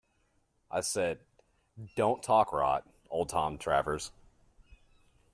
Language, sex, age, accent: English, male, 30-39, United States English